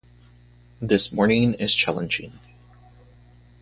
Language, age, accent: English, 30-39, United States English